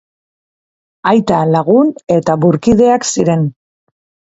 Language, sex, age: Basque, female, 40-49